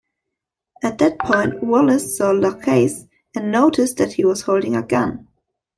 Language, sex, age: English, female, 19-29